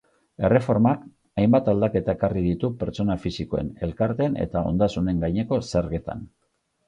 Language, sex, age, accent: Basque, male, 50-59, Mendebalekoa (Araba, Bizkaia, Gipuzkoako mendebaleko herri batzuk)